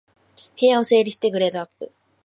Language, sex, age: Japanese, female, 19-29